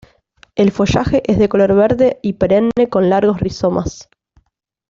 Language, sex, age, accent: Spanish, female, 19-29, Rioplatense: Argentina, Uruguay, este de Bolivia, Paraguay